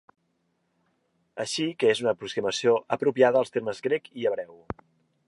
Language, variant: Catalan, Central